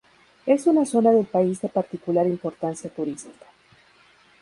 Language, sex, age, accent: Spanish, female, 30-39, México